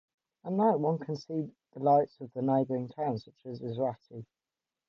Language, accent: English, England English